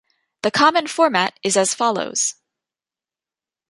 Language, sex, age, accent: English, female, 19-29, United States English